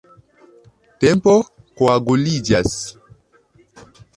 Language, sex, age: Esperanto, male, 19-29